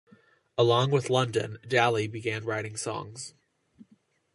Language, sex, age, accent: English, male, under 19, United States English